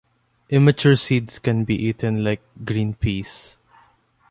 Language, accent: English, Filipino